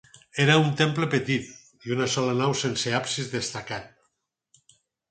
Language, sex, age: Catalan, male, 60-69